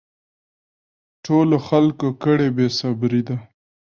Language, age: Pashto, 19-29